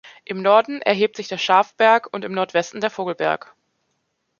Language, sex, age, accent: German, female, 30-39, Deutschland Deutsch